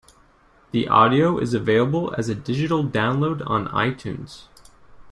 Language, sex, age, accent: English, male, 19-29, United States English